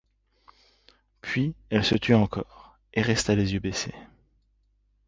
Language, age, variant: French, 40-49, Français de métropole